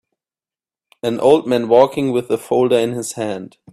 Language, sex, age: English, male, 30-39